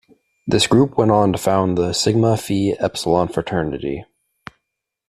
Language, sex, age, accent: English, male, 19-29, United States English